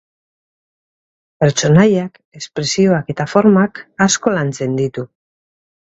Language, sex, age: Basque, female, 50-59